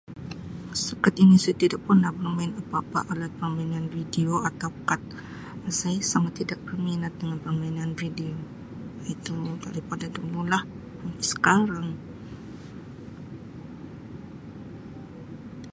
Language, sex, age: Sabah Malay, female, 40-49